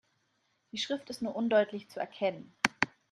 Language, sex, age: German, female, 30-39